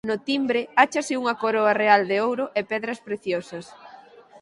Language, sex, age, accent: Galician, female, 19-29, Normativo (estándar)